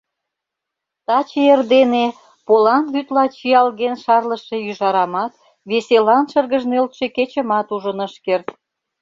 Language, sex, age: Mari, female, 50-59